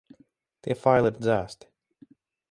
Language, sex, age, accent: Latvian, male, 30-39, Rigas